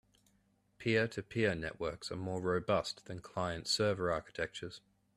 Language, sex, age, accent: English, male, 30-39, Australian English